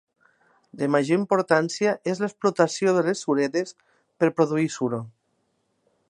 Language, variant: Catalan, Nord-Occidental